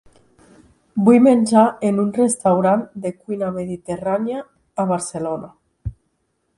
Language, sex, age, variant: Catalan, female, 19-29, Nord-Occidental